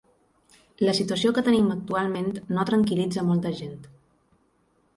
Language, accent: Catalan, balear; central